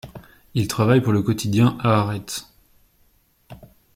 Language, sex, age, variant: French, male, 19-29, Français de métropole